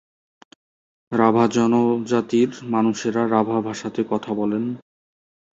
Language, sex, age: Bengali, male, 30-39